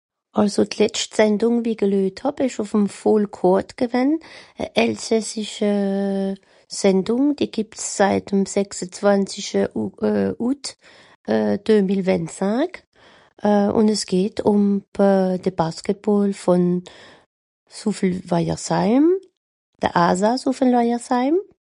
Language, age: Swiss German, 50-59